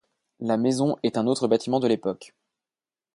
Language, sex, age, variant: French, male, 30-39, Français de métropole